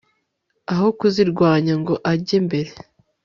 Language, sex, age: Kinyarwanda, female, 19-29